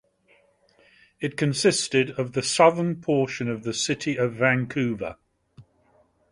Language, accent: English, England English